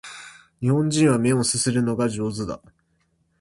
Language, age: Japanese, 19-29